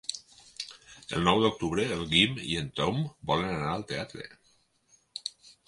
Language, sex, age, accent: Catalan, male, 50-59, valencià